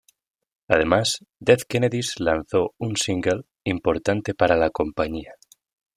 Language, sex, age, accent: Spanish, male, 19-29, España: Centro-Sur peninsular (Madrid, Toledo, Castilla-La Mancha)